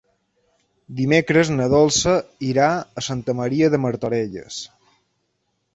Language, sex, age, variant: Catalan, male, 30-39, Balear